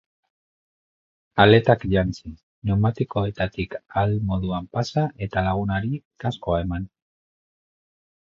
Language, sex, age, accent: Basque, male, 40-49, Mendebalekoa (Araba, Bizkaia, Gipuzkoako mendebaleko herri batzuk)